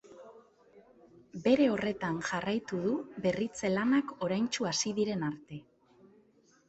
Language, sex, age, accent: Basque, female, 19-29, Mendebalekoa (Araba, Bizkaia, Gipuzkoako mendebaleko herri batzuk)